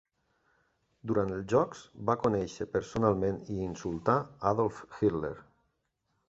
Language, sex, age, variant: Catalan, male, 40-49, Nord-Occidental